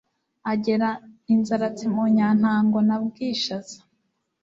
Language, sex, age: Kinyarwanda, female, 19-29